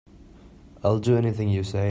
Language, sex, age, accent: English, male, 19-29, India and South Asia (India, Pakistan, Sri Lanka)